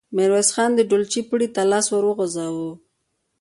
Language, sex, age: Pashto, female, 19-29